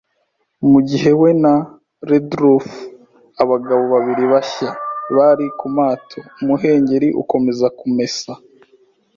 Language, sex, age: Kinyarwanda, female, 19-29